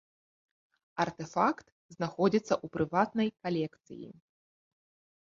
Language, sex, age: Belarusian, female, 30-39